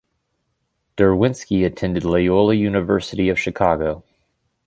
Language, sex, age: English, male, 30-39